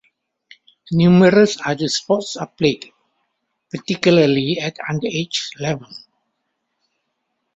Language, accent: English, Malaysian English